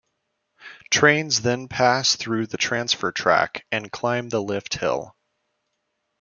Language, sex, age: English, male, 19-29